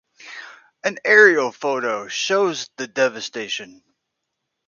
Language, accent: English, United States English